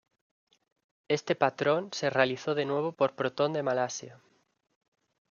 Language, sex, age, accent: Spanish, male, 19-29, España: Norte peninsular (Asturias, Castilla y León, Cantabria, País Vasco, Navarra, Aragón, La Rioja, Guadalajara, Cuenca)